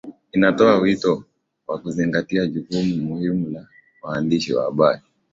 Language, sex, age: Swahili, male, 19-29